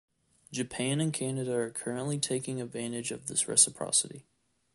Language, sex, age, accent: English, male, 19-29, United States English